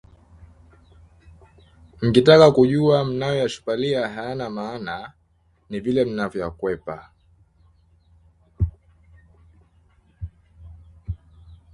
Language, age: Swahili, 19-29